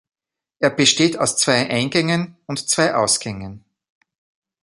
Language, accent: German, Österreichisches Deutsch